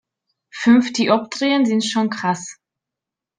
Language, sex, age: German, female, 30-39